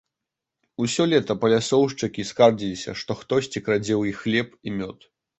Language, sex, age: Belarusian, male, 19-29